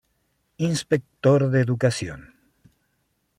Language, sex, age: Spanish, male, 50-59